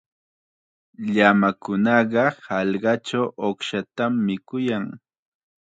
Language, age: Chiquián Ancash Quechua, 19-29